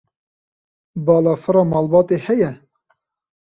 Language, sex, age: Kurdish, male, 19-29